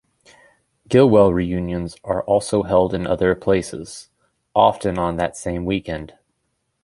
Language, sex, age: English, male, 30-39